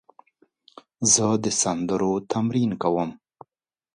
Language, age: Pashto, 50-59